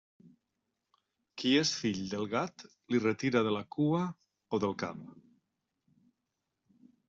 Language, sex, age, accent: Catalan, male, 50-59, valencià